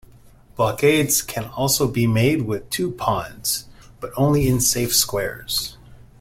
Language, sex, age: English, male, 40-49